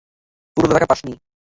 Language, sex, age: Bengali, male, under 19